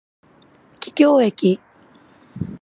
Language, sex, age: Japanese, female, under 19